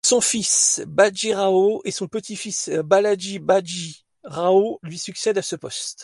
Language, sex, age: French, male, 40-49